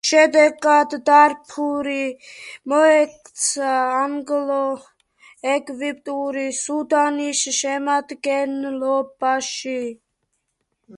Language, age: Georgian, under 19